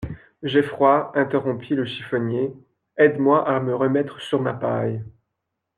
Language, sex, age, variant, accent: French, male, 19-29, Français d'Amérique du Nord, Français du Canada